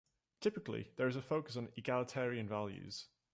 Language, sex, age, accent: English, male, 19-29, England English